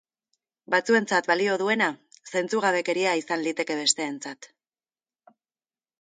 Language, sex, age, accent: Basque, female, 30-39, Erdialdekoa edo Nafarra (Gipuzkoa, Nafarroa)